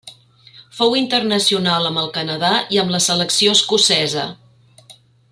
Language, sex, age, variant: Catalan, female, 50-59, Central